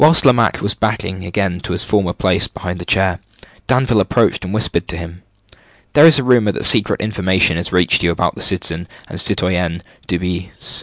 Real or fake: real